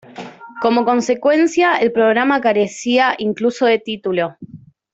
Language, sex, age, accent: Spanish, female, 19-29, Rioplatense: Argentina, Uruguay, este de Bolivia, Paraguay